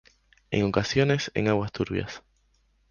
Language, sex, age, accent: Spanish, male, 19-29, España: Islas Canarias